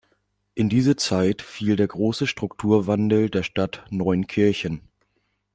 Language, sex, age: German, male, 19-29